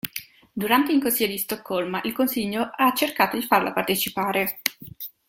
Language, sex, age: Italian, female, 19-29